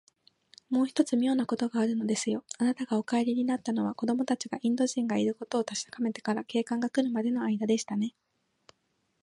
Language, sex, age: Japanese, female, 19-29